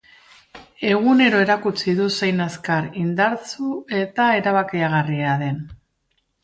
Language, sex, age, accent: Basque, female, 50-59, Mendebalekoa (Araba, Bizkaia, Gipuzkoako mendebaleko herri batzuk)